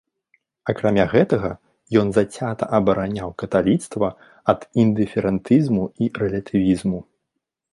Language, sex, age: Belarusian, male, 30-39